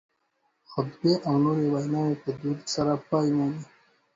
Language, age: Pashto, 19-29